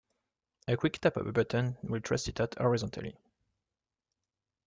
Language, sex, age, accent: English, male, 19-29, Irish English